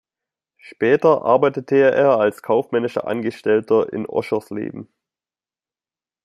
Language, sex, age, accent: German, male, 19-29, Deutschland Deutsch